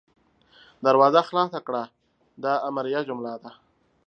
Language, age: Pashto, 19-29